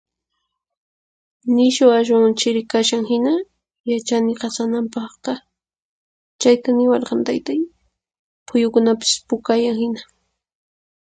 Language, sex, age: Puno Quechua, female, 19-29